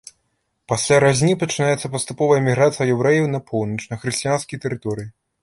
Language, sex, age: Belarusian, male, 19-29